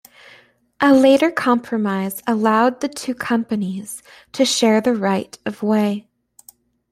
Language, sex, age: English, female, 19-29